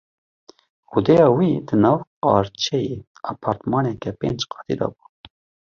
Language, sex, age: Kurdish, male, 40-49